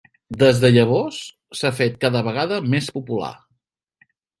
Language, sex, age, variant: Catalan, male, 40-49, Central